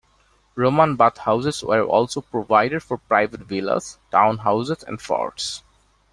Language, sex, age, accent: English, male, 19-29, India and South Asia (India, Pakistan, Sri Lanka)